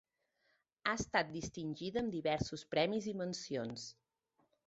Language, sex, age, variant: Catalan, female, 30-39, Central